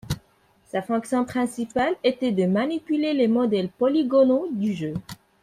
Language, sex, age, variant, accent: French, female, 19-29, Français du nord de l'Afrique, Français du Maroc